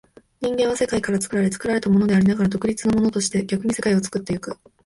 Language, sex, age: Japanese, female, 19-29